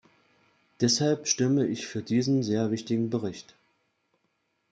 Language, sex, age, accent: German, male, 40-49, Deutschland Deutsch